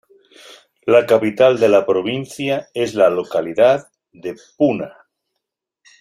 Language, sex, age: Spanish, male, 50-59